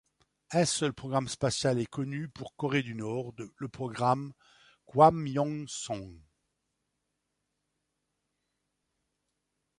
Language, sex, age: French, male, 60-69